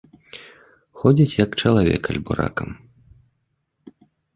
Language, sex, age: Belarusian, male, 30-39